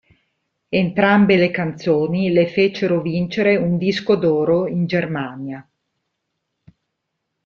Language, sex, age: Italian, female, 40-49